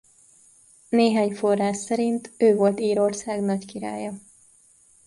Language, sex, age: Hungarian, female, 19-29